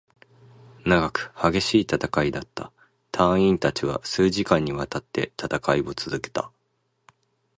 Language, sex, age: Japanese, male, 19-29